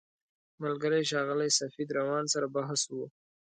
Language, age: Pashto, 19-29